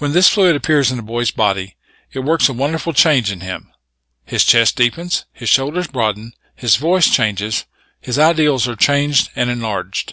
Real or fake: real